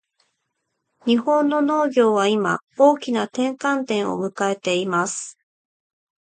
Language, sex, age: Japanese, female, 40-49